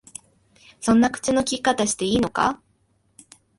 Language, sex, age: Japanese, female, 19-29